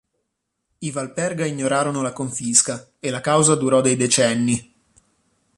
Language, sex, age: Italian, male, 30-39